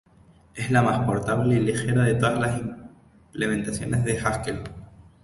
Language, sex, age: Spanish, male, 19-29